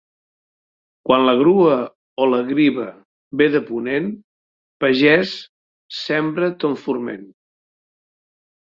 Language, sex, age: Catalan, male, 60-69